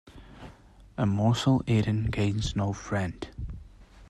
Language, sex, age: English, male, 19-29